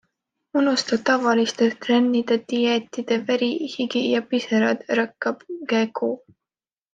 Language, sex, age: Estonian, female, 19-29